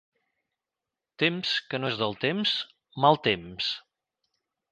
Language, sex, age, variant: Catalan, male, 50-59, Central